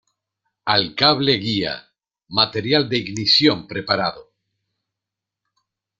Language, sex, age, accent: Spanish, male, 50-59, Rioplatense: Argentina, Uruguay, este de Bolivia, Paraguay